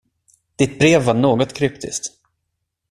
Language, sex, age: Swedish, male, 19-29